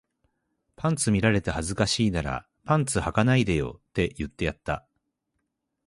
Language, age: Japanese, 30-39